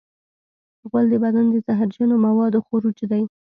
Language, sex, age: Pashto, female, 19-29